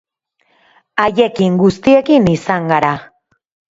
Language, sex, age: Basque, female, 30-39